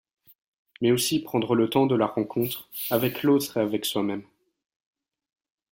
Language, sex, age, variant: French, male, 19-29, Français de métropole